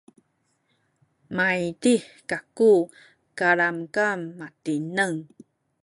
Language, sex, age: Sakizaya, female, 30-39